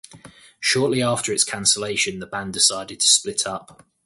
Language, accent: English, England English